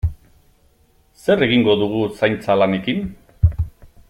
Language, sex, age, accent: Basque, male, 50-59, Mendebalekoa (Araba, Bizkaia, Gipuzkoako mendebaleko herri batzuk)